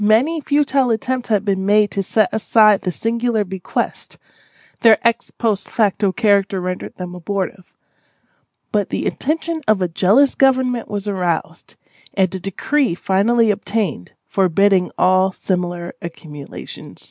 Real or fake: real